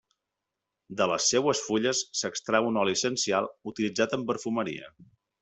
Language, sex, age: Catalan, male, 40-49